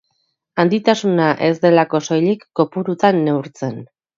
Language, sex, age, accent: Basque, female, 40-49, Erdialdekoa edo Nafarra (Gipuzkoa, Nafarroa)